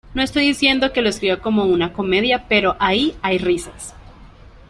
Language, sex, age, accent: Spanish, female, 19-29, Andino-Pacífico: Colombia, Perú, Ecuador, oeste de Bolivia y Venezuela andina